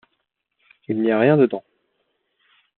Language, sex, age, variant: French, male, 19-29, Français de métropole